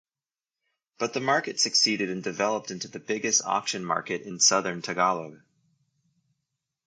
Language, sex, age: English, male, 30-39